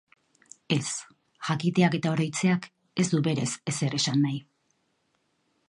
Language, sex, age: Basque, female, 50-59